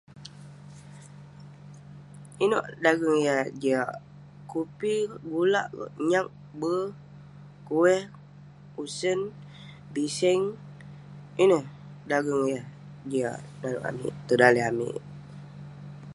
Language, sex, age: Western Penan, female, 30-39